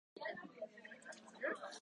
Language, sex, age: Japanese, female, 19-29